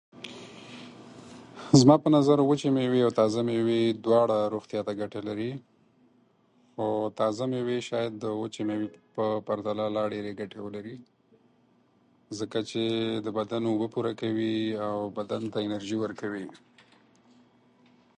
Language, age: Pashto, 19-29